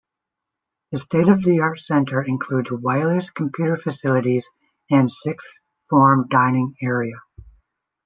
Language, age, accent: English, 30-39, United States English